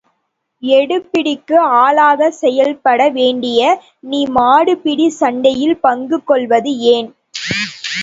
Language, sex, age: Tamil, female, 19-29